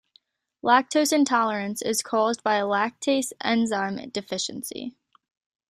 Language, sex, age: English, female, 19-29